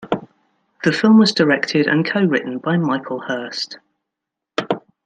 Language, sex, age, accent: English, female, 30-39, England English